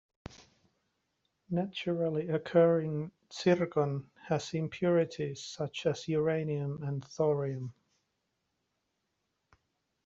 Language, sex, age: English, male, 40-49